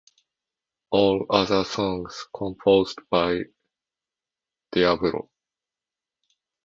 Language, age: English, under 19